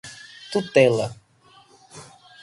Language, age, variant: Portuguese, 30-39, Portuguese (Brasil)